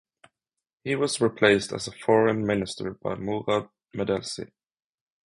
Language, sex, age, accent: English, male, 19-29, United States English; England English